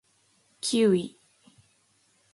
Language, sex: Japanese, female